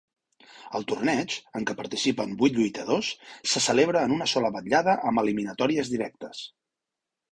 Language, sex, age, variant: Catalan, male, 40-49, Central